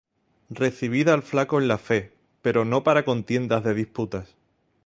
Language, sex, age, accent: Spanish, male, 40-49, España: Sur peninsular (Andalucia, Extremadura, Murcia)